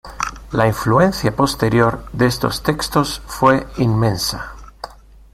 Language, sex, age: Spanish, male, 40-49